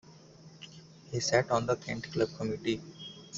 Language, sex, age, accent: English, male, 19-29, United States English